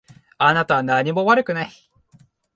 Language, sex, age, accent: Japanese, male, 19-29, 標準語